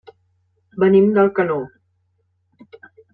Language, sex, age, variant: Catalan, female, 60-69, Central